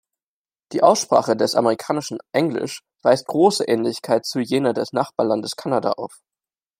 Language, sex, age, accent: German, male, 19-29, Deutschland Deutsch